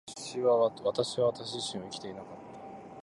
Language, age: Japanese, 30-39